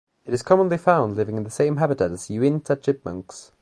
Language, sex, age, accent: English, male, under 19, England English